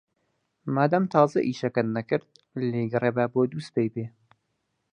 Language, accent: Central Kurdish, سۆرانی